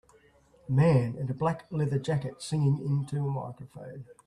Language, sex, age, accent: English, male, 60-69, Australian English